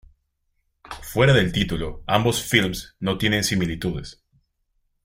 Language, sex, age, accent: Spanish, male, 19-29, Andino-Pacífico: Colombia, Perú, Ecuador, oeste de Bolivia y Venezuela andina